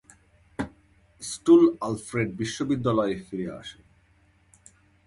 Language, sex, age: Bengali, male, 19-29